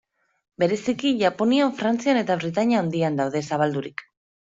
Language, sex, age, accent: Basque, female, 30-39, Mendebalekoa (Araba, Bizkaia, Gipuzkoako mendebaleko herri batzuk)